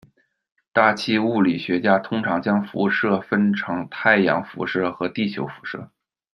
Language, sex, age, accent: Chinese, male, 30-39, 出生地：北京市